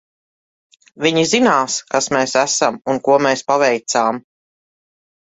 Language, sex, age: Latvian, female, 40-49